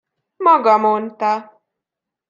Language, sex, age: Hungarian, female, 19-29